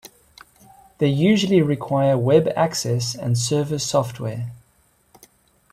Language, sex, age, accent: English, male, 40-49, Southern African (South Africa, Zimbabwe, Namibia)